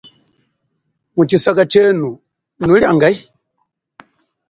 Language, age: Chokwe, 40-49